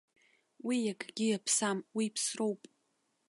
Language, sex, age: Abkhazian, female, 19-29